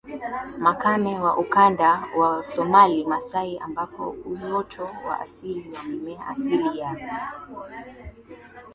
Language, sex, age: Swahili, female, 19-29